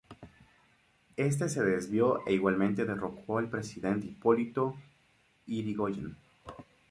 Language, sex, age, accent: Spanish, male, 19-29, América central